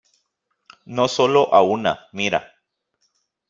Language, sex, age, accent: Spanish, male, 30-39, México